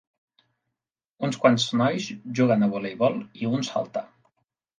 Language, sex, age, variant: Catalan, male, 30-39, Central